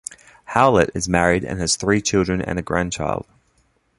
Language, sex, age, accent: English, male, 19-29, Australian English